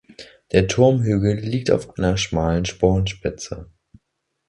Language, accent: German, Deutschland Deutsch